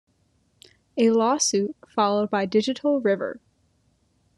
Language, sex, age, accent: English, female, under 19, United States English